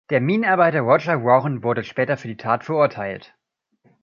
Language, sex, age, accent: German, male, 30-39, Deutschland Deutsch